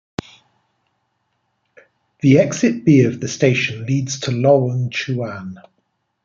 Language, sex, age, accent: English, male, 50-59, England English